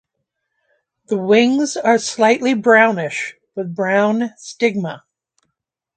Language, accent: English, United States English